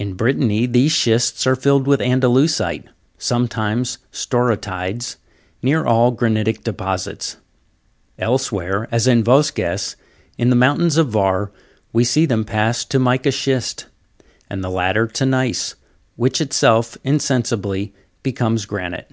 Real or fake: real